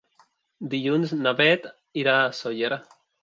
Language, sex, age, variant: Catalan, male, 19-29, Central